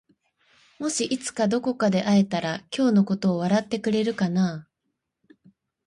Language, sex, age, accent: Japanese, female, 19-29, 標準語